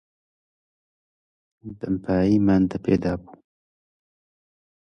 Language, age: Central Kurdish, 19-29